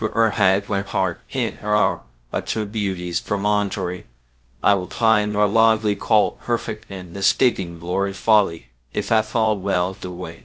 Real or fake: fake